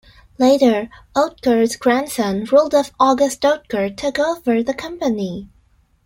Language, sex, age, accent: English, female, 19-29, United States English